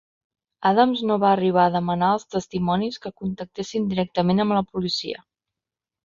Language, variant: Catalan, Central